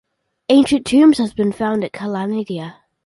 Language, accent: English, United States English